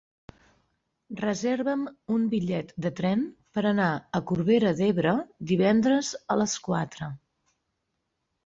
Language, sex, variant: Catalan, female, Central